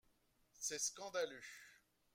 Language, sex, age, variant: French, male, 50-59, Français de métropole